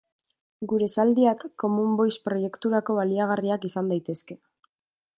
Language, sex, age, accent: Basque, female, 19-29, Mendebalekoa (Araba, Bizkaia, Gipuzkoako mendebaleko herri batzuk)